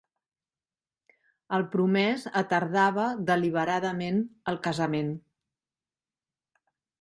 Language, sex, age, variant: Catalan, female, 60-69, Central